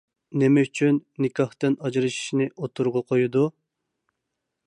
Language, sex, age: Uyghur, male, 19-29